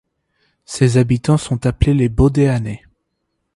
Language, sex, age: French, male, 19-29